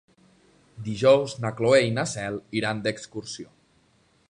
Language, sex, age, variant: Catalan, male, 19-29, Nord-Occidental